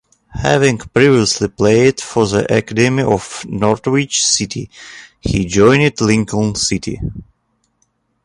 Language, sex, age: English, male, 40-49